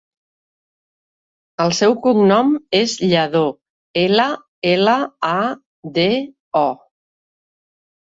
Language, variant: Catalan, Central